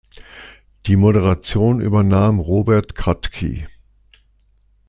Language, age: German, 60-69